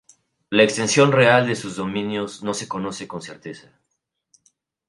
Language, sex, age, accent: Spanish, male, 19-29, México